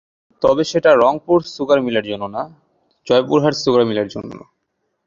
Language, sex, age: Bengali, male, 19-29